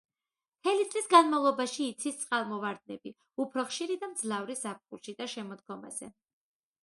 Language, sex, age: Georgian, female, 30-39